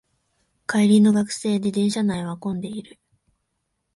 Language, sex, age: Japanese, female, 19-29